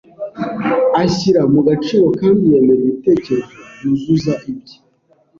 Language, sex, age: Kinyarwanda, male, 30-39